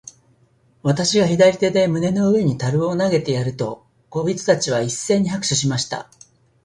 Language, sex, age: Japanese, male, 60-69